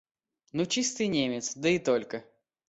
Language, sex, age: Russian, male, 19-29